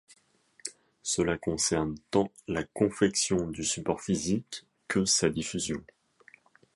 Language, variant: French, Français de métropole